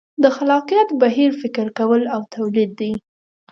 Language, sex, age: Pashto, female, under 19